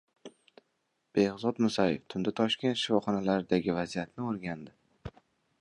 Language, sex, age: Uzbek, male, 19-29